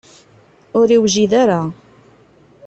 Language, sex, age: Kabyle, female, 30-39